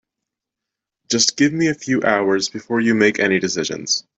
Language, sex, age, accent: English, male, under 19, United States English